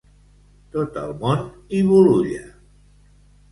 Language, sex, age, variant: Catalan, male, 60-69, Central